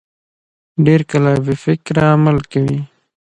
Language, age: Pashto, 19-29